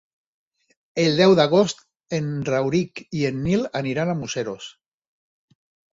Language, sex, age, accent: Catalan, male, 40-49, valencià